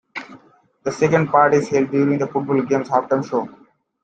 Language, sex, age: English, male, 19-29